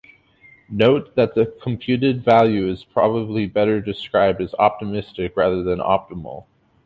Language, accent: English, United States English